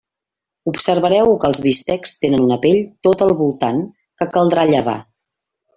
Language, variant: Catalan, Central